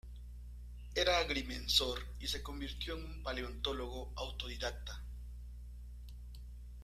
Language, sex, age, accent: Spanish, male, 50-59, México